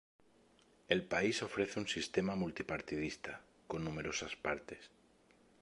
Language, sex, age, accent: Spanish, male, 30-39, España: Sur peninsular (Andalucia, Extremadura, Murcia)